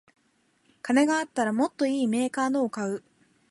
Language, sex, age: Japanese, female, 19-29